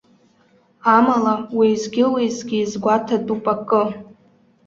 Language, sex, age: Abkhazian, female, under 19